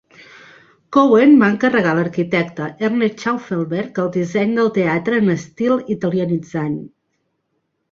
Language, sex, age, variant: Catalan, female, 30-39, Central